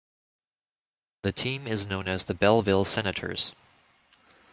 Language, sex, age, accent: English, male, 30-39, United States English